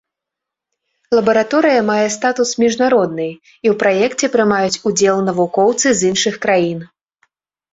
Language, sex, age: Belarusian, female, 19-29